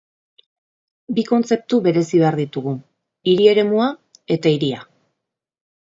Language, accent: Basque, Mendebalekoa (Araba, Bizkaia, Gipuzkoako mendebaleko herri batzuk)